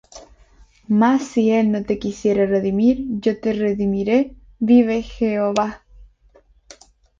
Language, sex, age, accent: Spanish, female, 19-29, España: Islas Canarias